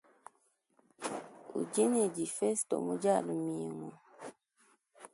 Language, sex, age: Luba-Lulua, female, 19-29